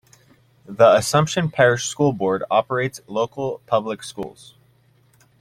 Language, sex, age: English, male, 19-29